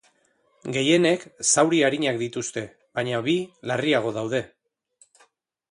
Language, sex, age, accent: Basque, male, 40-49, Erdialdekoa edo Nafarra (Gipuzkoa, Nafarroa)